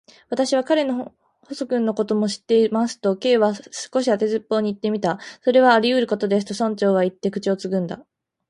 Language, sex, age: Japanese, female, 19-29